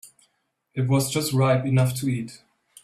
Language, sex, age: English, male, 19-29